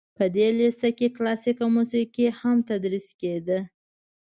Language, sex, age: Pashto, female, 19-29